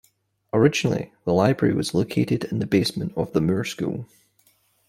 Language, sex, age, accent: English, male, 19-29, Scottish English